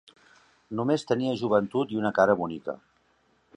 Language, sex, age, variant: Catalan, male, 50-59, Central